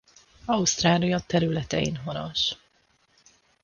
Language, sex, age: Hungarian, female, 30-39